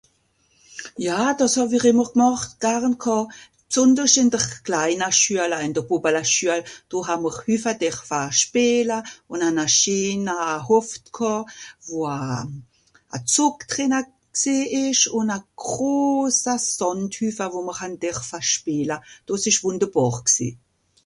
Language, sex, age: Swiss German, female, 50-59